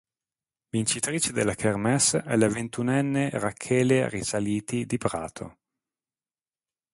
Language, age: Italian, 40-49